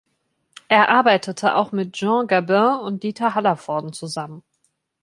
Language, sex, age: German, female, 19-29